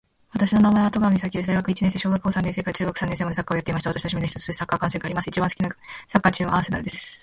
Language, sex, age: Japanese, female, 19-29